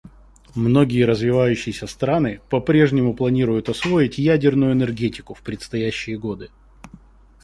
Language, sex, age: Russian, male, 19-29